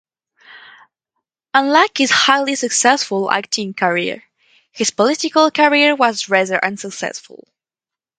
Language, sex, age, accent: English, female, under 19, England English